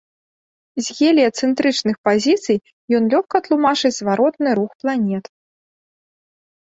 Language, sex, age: Belarusian, female, 30-39